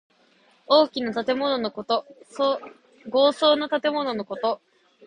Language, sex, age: Japanese, female, 19-29